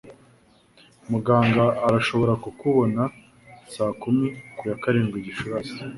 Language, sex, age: Kinyarwanda, male, 19-29